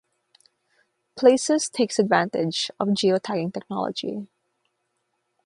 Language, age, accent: English, 19-29, United States English; Filipino